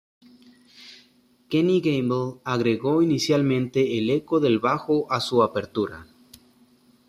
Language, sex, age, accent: Spanish, male, 19-29, México